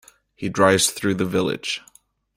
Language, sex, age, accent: English, male, 19-29, United States English